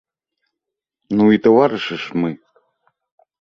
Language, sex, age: Belarusian, male, 30-39